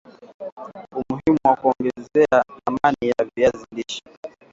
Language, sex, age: Swahili, male, 19-29